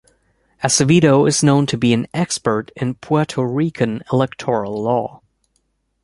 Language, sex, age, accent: English, male, 30-39, United States English